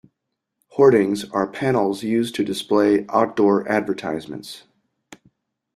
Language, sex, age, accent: English, male, 50-59, United States English